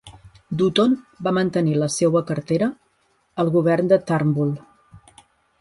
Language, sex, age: Catalan, female, 50-59